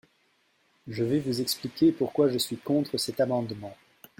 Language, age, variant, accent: French, 40-49, Français d'Europe, Français de Belgique